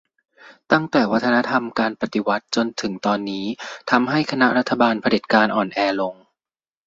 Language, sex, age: Thai, male, 19-29